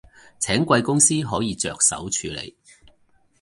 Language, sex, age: Cantonese, male, 40-49